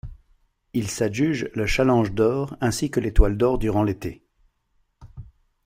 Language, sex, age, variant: French, male, 50-59, Français de métropole